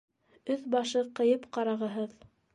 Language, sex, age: Bashkir, female, 30-39